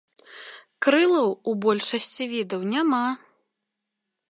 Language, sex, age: Belarusian, female, 19-29